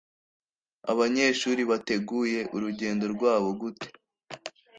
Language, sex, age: Kinyarwanda, male, under 19